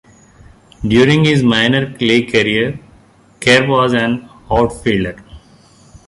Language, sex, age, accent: English, male, 50-59, India and South Asia (India, Pakistan, Sri Lanka)